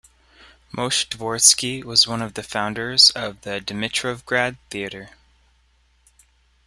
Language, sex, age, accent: English, male, 19-29, United States English